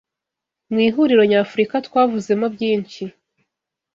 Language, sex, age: Kinyarwanda, female, 19-29